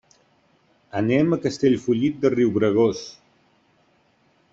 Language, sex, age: Catalan, male, 50-59